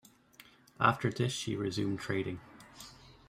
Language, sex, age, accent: English, male, 19-29, Irish English